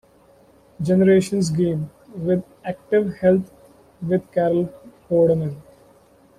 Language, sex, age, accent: English, male, 19-29, India and South Asia (India, Pakistan, Sri Lanka)